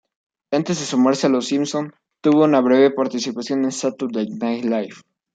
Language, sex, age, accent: Spanish, male, under 19, México